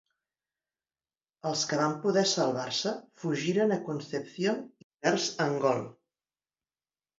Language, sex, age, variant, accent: Catalan, female, 50-59, Central, central